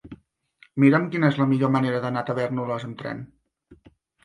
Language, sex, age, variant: Catalan, male, 40-49, Central